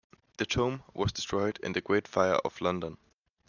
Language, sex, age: English, male, under 19